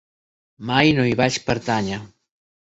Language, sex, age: Catalan, male, 60-69